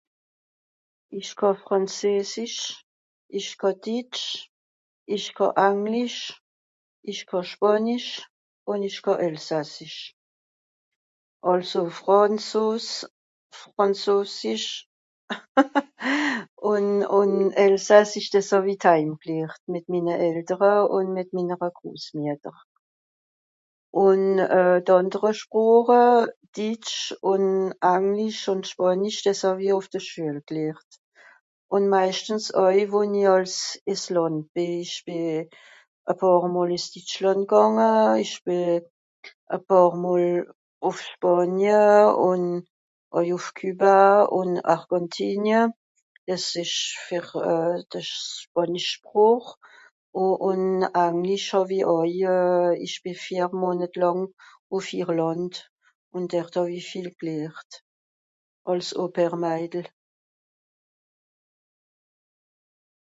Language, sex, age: Swiss German, female, 50-59